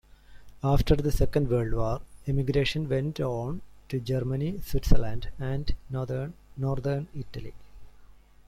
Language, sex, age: English, male, 40-49